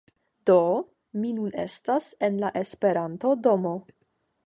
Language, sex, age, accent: Esperanto, female, 19-29, Internacia